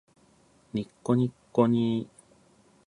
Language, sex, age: Japanese, male, 40-49